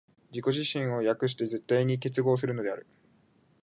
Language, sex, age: Japanese, male, 19-29